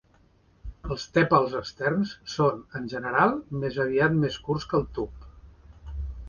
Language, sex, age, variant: Catalan, male, 60-69, Central